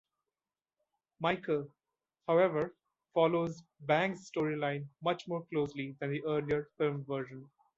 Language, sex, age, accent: English, male, 19-29, India and South Asia (India, Pakistan, Sri Lanka)